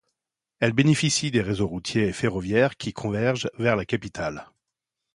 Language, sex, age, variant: French, male, 40-49, Français de métropole